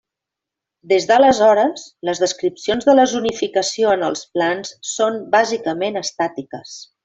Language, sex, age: Catalan, female, 50-59